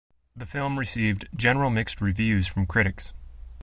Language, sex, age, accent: English, male, 30-39, United States English